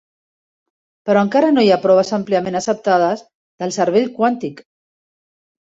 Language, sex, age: Catalan, female, 50-59